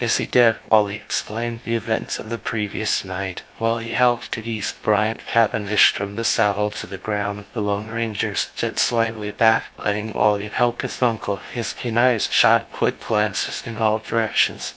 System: TTS, GlowTTS